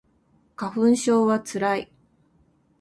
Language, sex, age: Japanese, female, 50-59